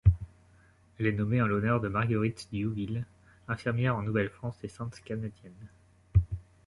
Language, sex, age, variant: French, male, 19-29, Français de métropole